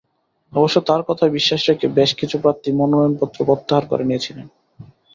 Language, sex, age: Bengali, male, 19-29